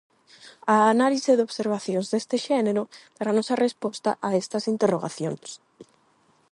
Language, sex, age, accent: Galician, female, 19-29, Atlántico (seseo e gheada); Normativo (estándar); Neofalante